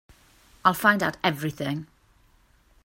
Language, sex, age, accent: English, female, 30-39, England English